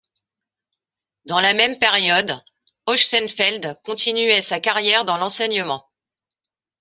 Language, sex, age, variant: French, female, 40-49, Français de métropole